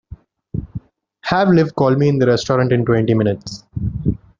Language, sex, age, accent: English, male, 19-29, India and South Asia (India, Pakistan, Sri Lanka)